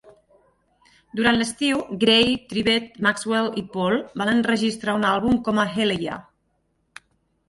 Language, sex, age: Catalan, female, 50-59